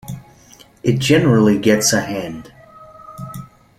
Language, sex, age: English, male, 30-39